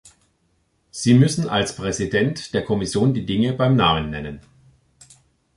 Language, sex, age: German, male, 50-59